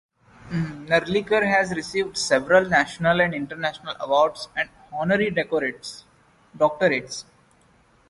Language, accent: English, India and South Asia (India, Pakistan, Sri Lanka)